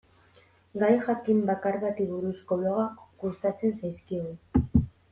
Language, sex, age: Basque, female, 19-29